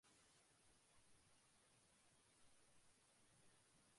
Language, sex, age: Bengali, male, 19-29